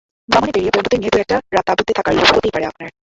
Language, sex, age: Bengali, female, 19-29